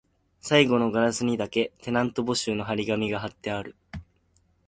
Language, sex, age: Japanese, male, 19-29